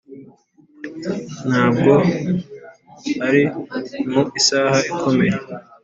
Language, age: Kinyarwanda, 19-29